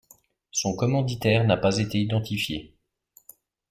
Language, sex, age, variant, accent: French, male, 30-39, Français d'Europe, Français de Suisse